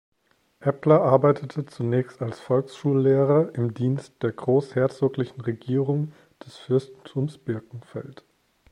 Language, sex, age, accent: German, male, 30-39, Deutschland Deutsch